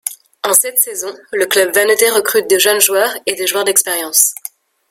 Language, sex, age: French, female, 19-29